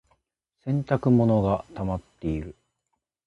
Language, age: Japanese, 30-39